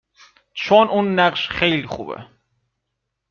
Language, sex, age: Persian, male, 19-29